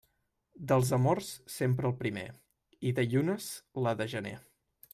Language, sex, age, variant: Catalan, male, 19-29, Central